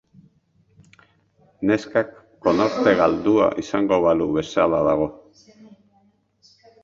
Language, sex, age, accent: Basque, male, 50-59, Mendebalekoa (Araba, Bizkaia, Gipuzkoako mendebaleko herri batzuk)